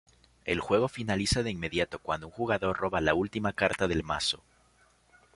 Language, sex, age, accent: Spanish, male, under 19, Andino-Pacífico: Colombia, Perú, Ecuador, oeste de Bolivia y Venezuela andina